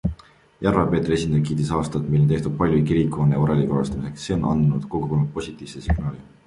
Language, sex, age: Estonian, male, 19-29